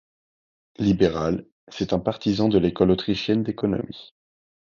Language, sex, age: French, male, 19-29